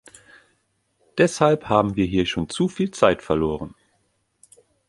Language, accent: German, Deutschland Deutsch